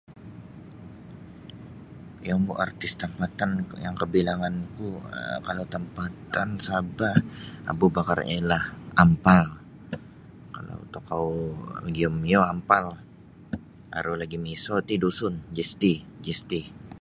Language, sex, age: Sabah Bisaya, male, 19-29